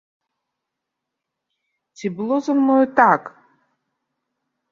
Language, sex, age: Belarusian, female, 30-39